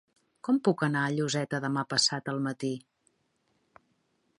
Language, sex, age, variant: Catalan, female, 40-49, Central